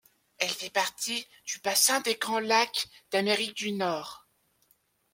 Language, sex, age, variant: French, male, 19-29, Français de métropole